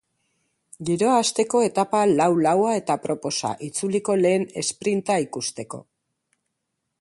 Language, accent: Basque, Mendebalekoa (Araba, Bizkaia, Gipuzkoako mendebaleko herri batzuk)